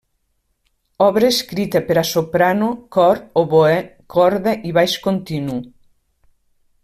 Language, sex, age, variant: Catalan, female, 50-59, Nord-Occidental